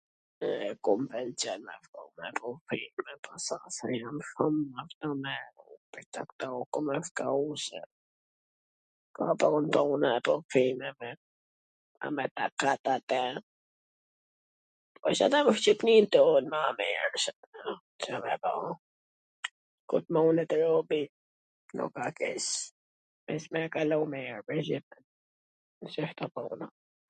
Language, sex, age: Gheg Albanian, female, 50-59